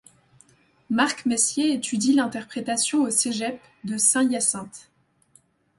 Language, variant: French, Français de métropole